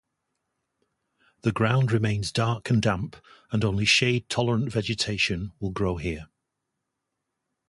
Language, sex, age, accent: English, male, 60-69, England English